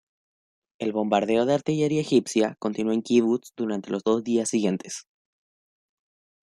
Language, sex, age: Spanish, male, 19-29